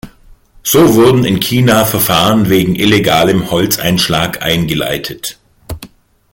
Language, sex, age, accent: German, male, 40-49, Deutschland Deutsch